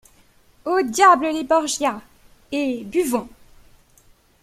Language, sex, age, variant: French, female, 19-29, Français de métropole